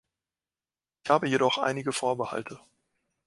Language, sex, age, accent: German, male, 19-29, Deutschland Deutsch